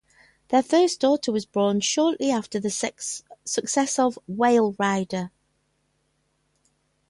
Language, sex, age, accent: English, female, 50-59, England English